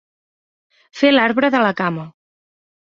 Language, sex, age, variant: Catalan, female, 19-29, Central